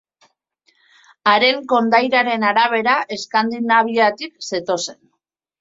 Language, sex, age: Basque, female, 40-49